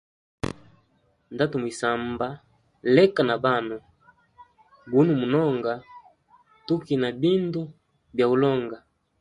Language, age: Hemba, 19-29